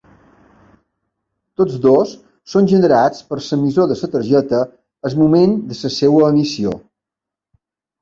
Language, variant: Catalan, Balear